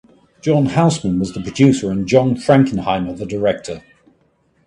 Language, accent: English, England English